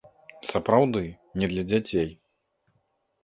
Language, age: Belarusian, 30-39